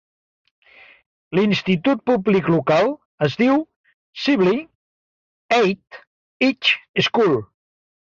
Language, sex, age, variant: Catalan, male, 60-69, Central